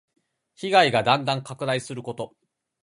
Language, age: Japanese, 19-29